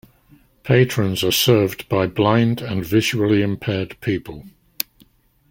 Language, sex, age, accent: English, male, 60-69, England English